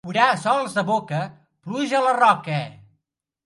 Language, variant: Catalan, Central